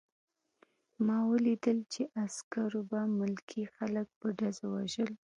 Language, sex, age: Pashto, female, 19-29